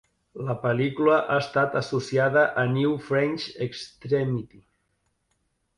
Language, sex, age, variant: Catalan, male, 50-59, Central